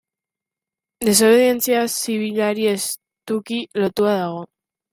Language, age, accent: Basque, under 19, Mendebalekoa (Araba, Bizkaia, Gipuzkoako mendebaleko herri batzuk)